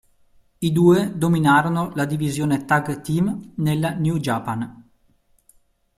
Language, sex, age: Italian, male, 30-39